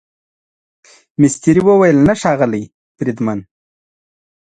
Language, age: Pashto, 30-39